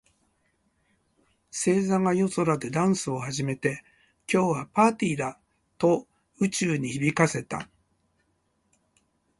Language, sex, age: Japanese, male, 60-69